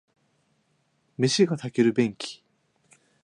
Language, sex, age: Japanese, male, 19-29